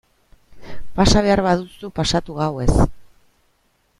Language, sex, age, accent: Basque, female, 30-39, Mendebalekoa (Araba, Bizkaia, Gipuzkoako mendebaleko herri batzuk)